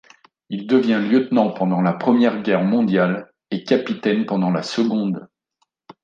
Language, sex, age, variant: French, male, 40-49, Français de métropole